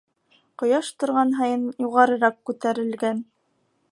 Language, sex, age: Bashkir, female, 19-29